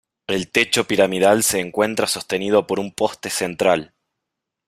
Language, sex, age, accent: Spanish, male, 30-39, Rioplatense: Argentina, Uruguay, este de Bolivia, Paraguay